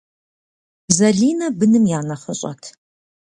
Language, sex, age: Kabardian, female, 19-29